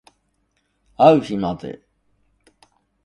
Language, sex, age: Japanese, male, 60-69